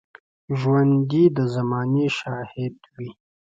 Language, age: Pashto, 19-29